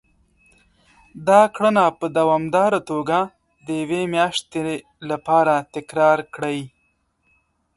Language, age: Pashto, 19-29